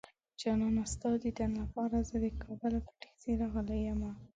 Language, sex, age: Pashto, female, 19-29